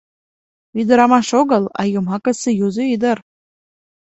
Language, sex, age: Mari, female, 19-29